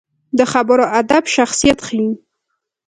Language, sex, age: Pashto, female, 19-29